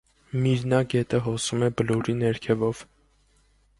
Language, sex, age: Armenian, male, 19-29